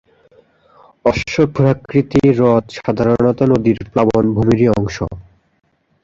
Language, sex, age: Bengali, male, 19-29